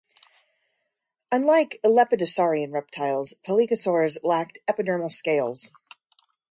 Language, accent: English, United States English